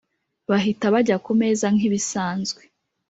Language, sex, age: Kinyarwanda, female, 19-29